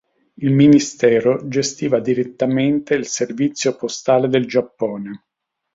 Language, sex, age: Italian, male, 60-69